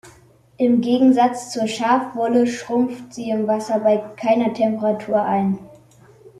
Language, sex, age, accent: German, male, under 19, Deutschland Deutsch